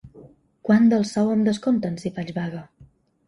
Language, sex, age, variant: Catalan, female, 19-29, Balear